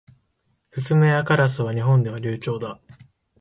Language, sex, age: Japanese, male, 19-29